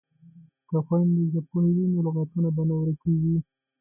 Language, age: Pashto, under 19